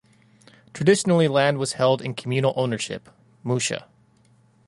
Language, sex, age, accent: English, male, 19-29, United States English